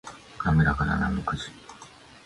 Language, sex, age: Japanese, male, 50-59